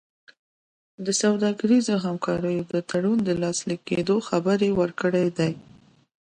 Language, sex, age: Pashto, female, 19-29